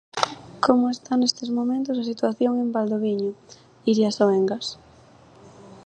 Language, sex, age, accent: Galician, female, under 19, Central (gheada)